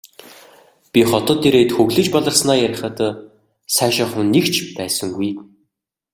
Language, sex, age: Mongolian, male, 19-29